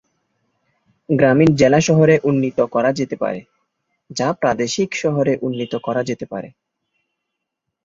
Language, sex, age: Bengali, male, 19-29